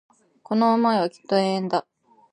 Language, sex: Japanese, female